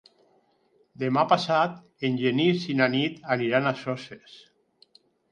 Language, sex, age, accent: Catalan, male, 60-69, valencià